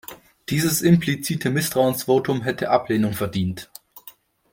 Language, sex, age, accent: German, male, 19-29, Deutschland Deutsch